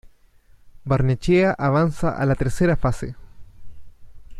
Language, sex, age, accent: Spanish, male, 19-29, Chileno: Chile, Cuyo